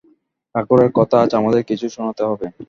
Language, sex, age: Bengali, male, 19-29